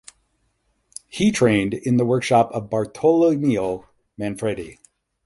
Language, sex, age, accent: English, male, 40-49, United States English; Midwestern